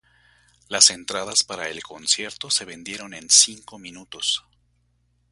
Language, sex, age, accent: Spanish, male, 50-59, México